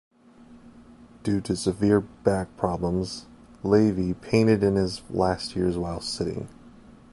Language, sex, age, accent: English, male, 19-29, United States English